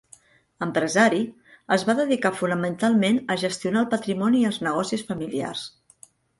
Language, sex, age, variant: Catalan, female, 50-59, Central